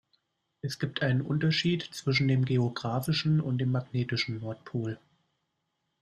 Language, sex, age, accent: German, male, 19-29, Deutschland Deutsch